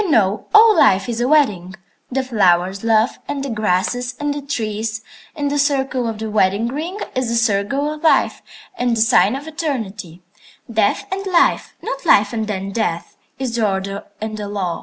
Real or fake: real